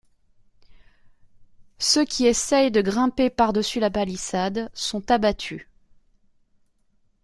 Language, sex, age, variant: French, female, 30-39, Français de métropole